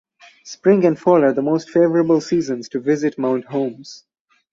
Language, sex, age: English, male, 19-29